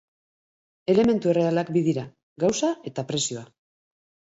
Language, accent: Basque, Mendebalekoa (Araba, Bizkaia, Gipuzkoako mendebaleko herri batzuk)